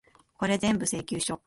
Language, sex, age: Japanese, female, 19-29